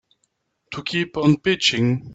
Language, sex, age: English, male, 30-39